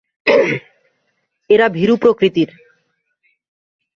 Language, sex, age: Bengali, male, 19-29